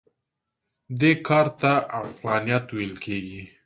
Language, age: Pashto, 30-39